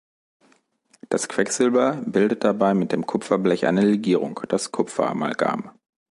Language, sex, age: German, male, 40-49